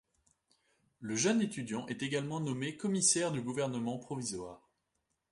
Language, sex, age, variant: French, male, 19-29, Français de métropole